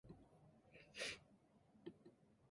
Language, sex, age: English, female, 19-29